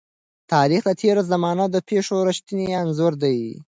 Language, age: Pashto, under 19